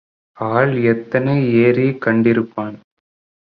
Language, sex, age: Tamil, male, 19-29